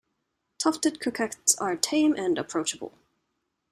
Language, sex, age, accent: English, female, 19-29, Canadian English